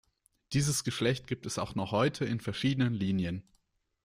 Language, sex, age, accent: German, male, 19-29, Deutschland Deutsch